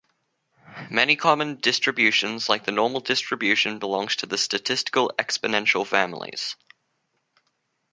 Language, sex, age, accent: English, male, under 19, Australian English